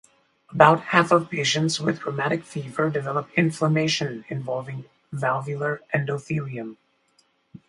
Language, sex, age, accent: English, male, 40-49, United States English